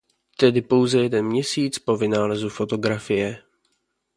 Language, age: Czech, 19-29